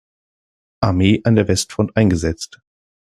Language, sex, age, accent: German, male, 19-29, Deutschland Deutsch